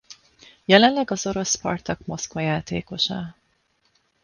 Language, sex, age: Hungarian, female, 30-39